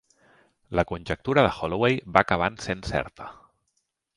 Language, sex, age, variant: Catalan, male, 40-49, Central